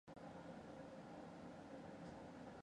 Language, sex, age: Mongolian, female, 19-29